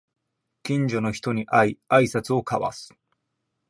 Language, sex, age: Japanese, male, 19-29